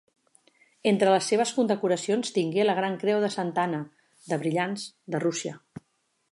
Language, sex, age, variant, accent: Catalan, female, 40-49, Central, central; Oriental